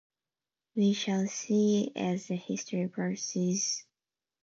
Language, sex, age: English, female, 19-29